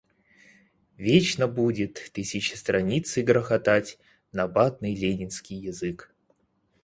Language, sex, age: Russian, male, 30-39